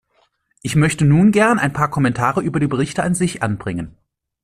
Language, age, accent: German, 19-29, Deutschland Deutsch